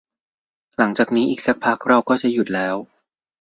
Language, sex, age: Thai, male, 19-29